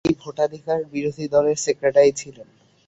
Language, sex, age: Bengali, male, under 19